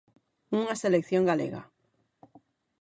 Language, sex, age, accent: Galician, female, 30-39, Oriental (común en zona oriental); Normativo (estándar)